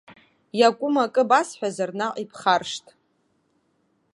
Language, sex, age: Abkhazian, female, 30-39